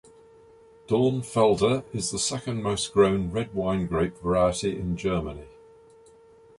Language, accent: English, England English